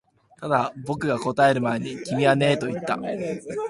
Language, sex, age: Japanese, male, under 19